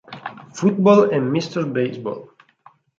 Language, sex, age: Italian, male, 19-29